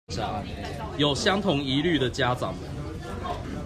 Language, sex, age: Chinese, male, 30-39